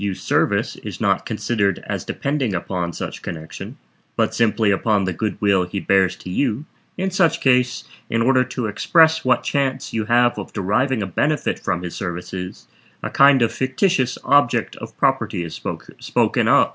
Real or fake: real